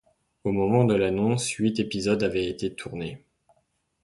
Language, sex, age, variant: French, male, 19-29, Français de métropole